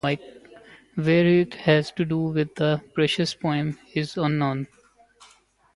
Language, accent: English, India and South Asia (India, Pakistan, Sri Lanka)